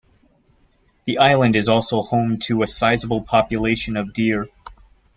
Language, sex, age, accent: English, male, 30-39, United States English